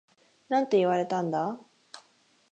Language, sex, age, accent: Japanese, female, 19-29, 関東